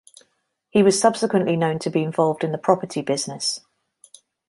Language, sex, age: English, female, 30-39